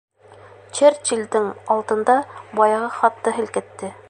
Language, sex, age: Bashkir, female, 30-39